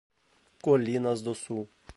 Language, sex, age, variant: Portuguese, male, 19-29, Portuguese (Brasil)